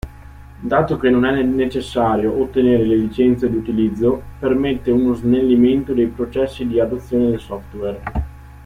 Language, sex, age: Italian, male, 19-29